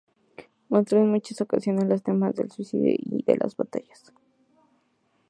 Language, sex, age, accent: Spanish, female, under 19, México